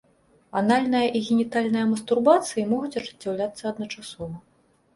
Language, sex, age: Belarusian, female, 30-39